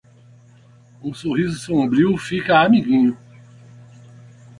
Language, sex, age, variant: Portuguese, male, 40-49, Portuguese (Brasil)